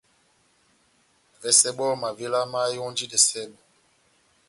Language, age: Batanga, 50-59